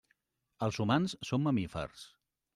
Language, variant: Catalan, Central